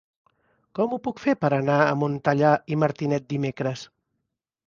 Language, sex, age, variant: Catalan, male, 50-59, Central